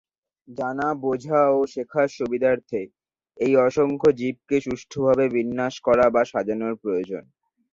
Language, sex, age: Bengali, male, 19-29